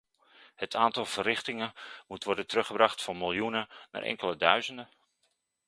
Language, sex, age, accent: Dutch, male, 40-49, Nederlands Nederlands